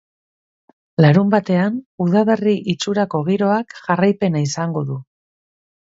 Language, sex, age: Basque, female, 40-49